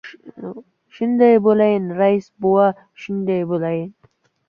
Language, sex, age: Uzbek, male, 19-29